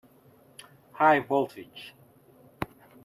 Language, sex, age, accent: English, male, 30-39, Filipino